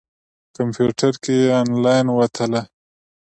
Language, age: Pashto, 30-39